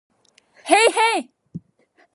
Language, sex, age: Japanese, female, 19-29